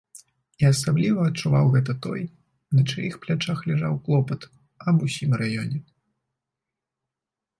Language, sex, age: Belarusian, male, 19-29